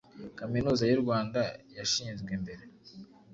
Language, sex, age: Kinyarwanda, male, 19-29